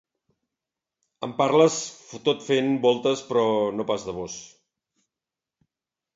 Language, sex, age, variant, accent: Catalan, male, 50-59, Central, central